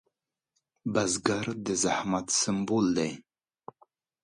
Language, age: Pashto, 50-59